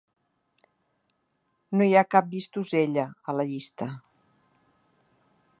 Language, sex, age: Catalan, female, 60-69